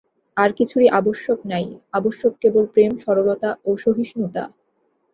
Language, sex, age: Bengali, female, 19-29